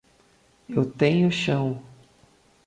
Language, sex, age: Portuguese, male, 30-39